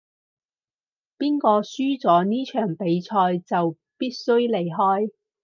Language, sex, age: Cantonese, female, 30-39